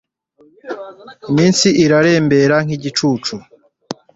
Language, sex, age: Kinyarwanda, male, 30-39